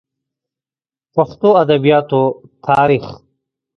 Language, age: Pashto, 30-39